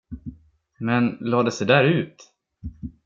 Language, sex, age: Swedish, male, 19-29